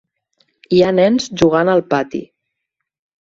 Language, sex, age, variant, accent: Catalan, female, 19-29, Nord-Occidental, Lleidatà